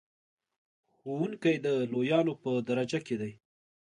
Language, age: Pashto, 19-29